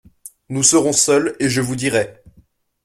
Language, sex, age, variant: French, male, 19-29, Français de métropole